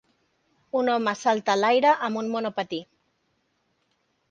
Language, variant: Catalan, Central